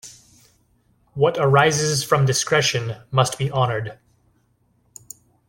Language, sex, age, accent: English, male, 30-39, United States English